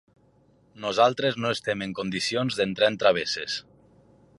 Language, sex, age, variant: Catalan, male, 30-39, Nord-Occidental